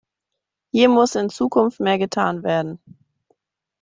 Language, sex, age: German, female, 19-29